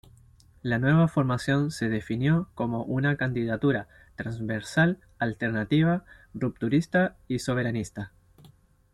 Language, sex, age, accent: Spanish, male, 19-29, Chileno: Chile, Cuyo